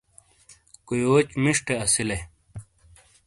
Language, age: Shina, 30-39